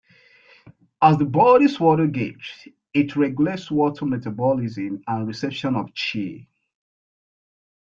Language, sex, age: English, male, 30-39